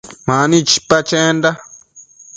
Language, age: Matsés, under 19